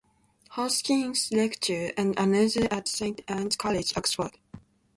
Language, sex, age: English, female, 19-29